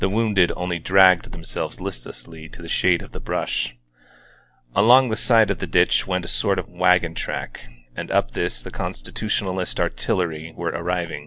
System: none